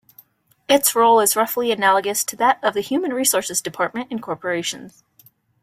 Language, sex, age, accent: English, female, under 19, United States English